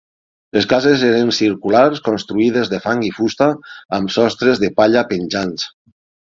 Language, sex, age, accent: Catalan, male, 50-59, valencià